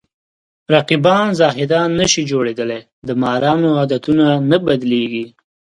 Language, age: Pashto, 19-29